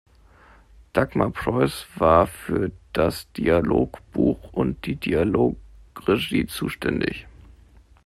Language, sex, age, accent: German, male, 19-29, Deutschland Deutsch